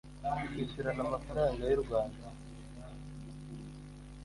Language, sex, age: Kinyarwanda, male, 19-29